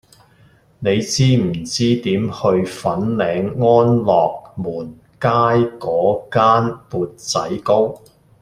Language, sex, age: Cantonese, male, 50-59